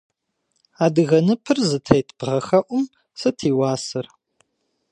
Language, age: Kabardian, 40-49